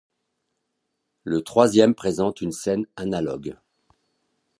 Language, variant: French, Français de métropole